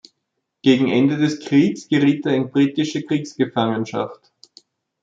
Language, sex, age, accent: German, male, 40-49, Österreichisches Deutsch